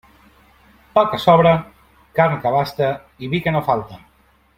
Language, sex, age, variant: Catalan, male, 40-49, Central